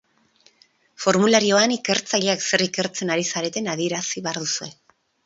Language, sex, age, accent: Basque, female, 50-59, Erdialdekoa edo Nafarra (Gipuzkoa, Nafarroa)